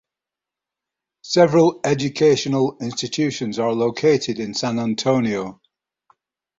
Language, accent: English, England English